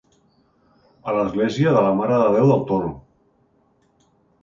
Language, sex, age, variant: Catalan, male, 50-59, Central